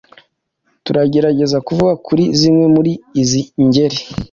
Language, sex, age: Kinyarwanda, male, 19-29